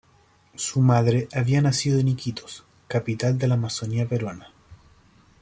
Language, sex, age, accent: Spanish, male, 30-39, Chileno: Chile, Cuyo